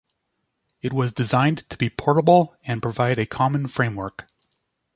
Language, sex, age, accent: English, male, 30-39, United States English